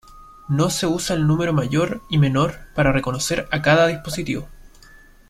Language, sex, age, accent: Spanish, male, 19-29, Chileno: Chile, Cuyo